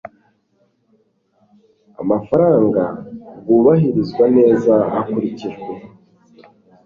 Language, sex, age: Kinyarwanda, male, 19-29